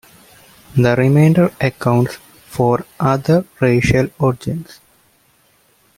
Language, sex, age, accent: English, male, 19-29, United States English